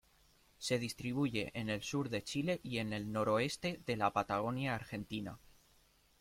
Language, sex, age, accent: Spanish, male, 19-29, España: Sur peninsular (Andalucia, Extremadura, Murcia)